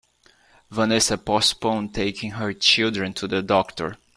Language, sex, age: English, male, 19-29